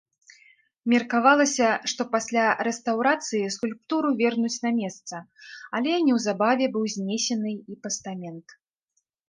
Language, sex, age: Belarusian, female, 30-39